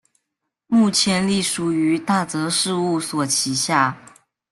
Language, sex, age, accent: Chinese, male, under 19, 出生地：湖南省